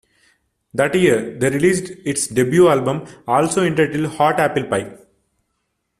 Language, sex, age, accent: English, male, 19-29, India and South Asia (India, Pakistan, Sri Lanka)